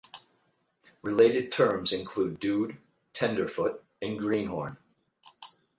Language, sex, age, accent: English, male, 50-59, United States English